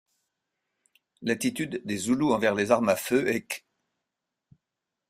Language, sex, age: French, male, 60-69